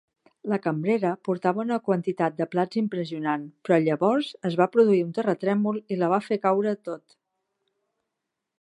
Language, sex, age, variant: Catalan, female, 40-49, Central